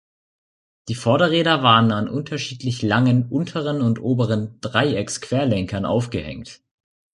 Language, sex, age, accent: German, male, under 19, Deutschland Deutsch